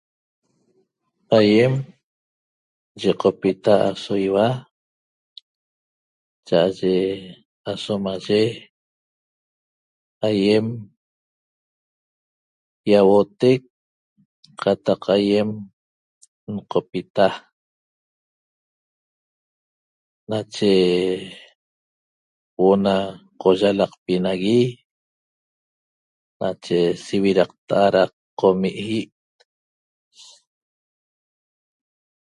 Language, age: Toba, 60-69